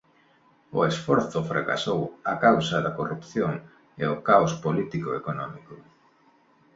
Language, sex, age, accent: Galician, male, 40-49, Neofalante